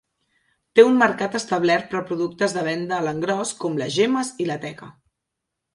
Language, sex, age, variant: Catalan, female, 30-39, Central